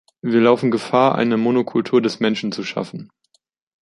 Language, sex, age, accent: German, male, 30-39, Deutschland Deutsch